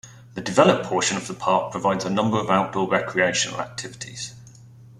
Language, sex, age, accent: English, male, 40-49, England English